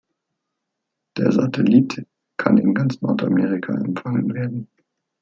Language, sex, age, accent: German, male, 40-49, Deutschland Deutsch